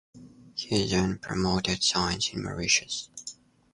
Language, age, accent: English, under 19, United States English